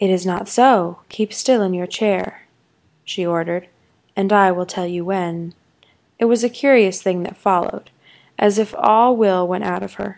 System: none